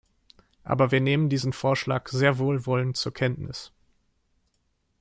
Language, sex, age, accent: German, male, 19-29, Deutschland Deutsch